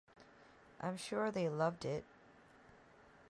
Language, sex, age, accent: English, female, 30-39, United States English